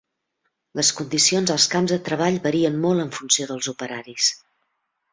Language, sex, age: Catalan, female, 60-69